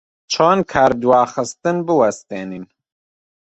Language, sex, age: Central Kurdish, male, 30-39